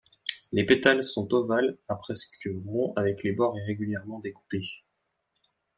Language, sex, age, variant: French, male, 19-29, Français de métropole